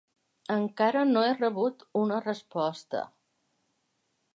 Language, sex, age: Catalan, female, 60-69